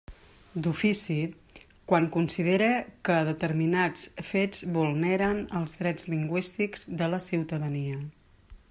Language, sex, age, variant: Catalan, female, 40-49, Central